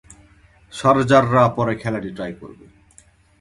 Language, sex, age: Bengali, male, 19-29